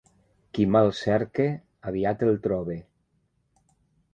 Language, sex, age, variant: Catalan, male, 50-59, Nord-Occidental